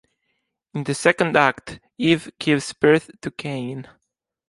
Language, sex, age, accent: English, male, 19-29, United States English